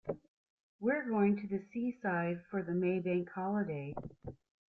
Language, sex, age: English, female, 50-59